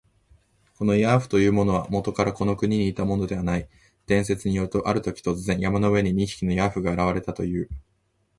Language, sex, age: Japanese, male, 19-29